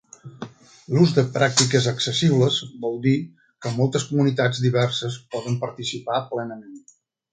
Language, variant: Catalan, Central